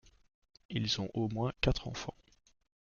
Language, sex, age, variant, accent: French, male, 19-29, Français d'Europe, Français de Belgique